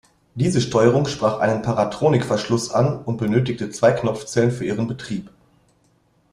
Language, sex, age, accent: German, male, 30-39, Deutschland Deutsch